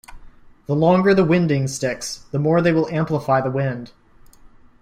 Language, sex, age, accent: English, male, 19-29, United States English